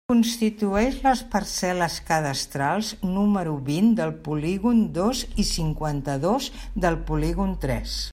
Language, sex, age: Catalan, female, 60-69